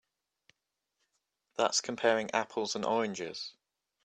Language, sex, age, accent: English, male, 19-29, England English